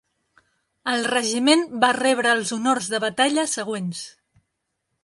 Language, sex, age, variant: Catalan, female, 40-49, Central